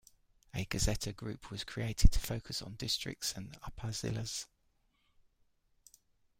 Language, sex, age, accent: English, male, 50-59, England English